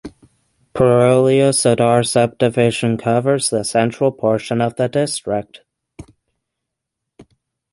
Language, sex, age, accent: English, male, 19-29, United States English; England English